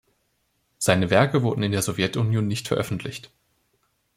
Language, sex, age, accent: German, male, 19-29, Deutschland Deutsch